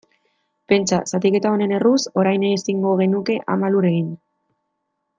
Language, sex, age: Basque, female, 19-29